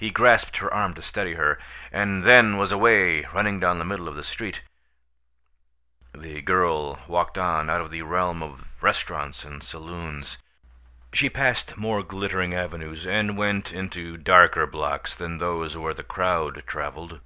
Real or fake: real